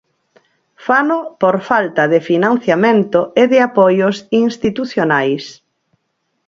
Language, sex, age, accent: Galician, female, 50-59, Normativo (estándar)